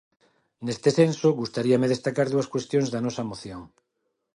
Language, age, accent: Galician, 40-49, Neofalante